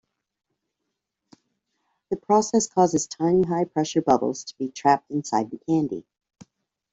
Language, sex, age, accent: English, female, 50-59, Canadian English